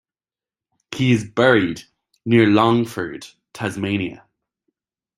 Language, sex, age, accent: English, male, 19-29, Irish English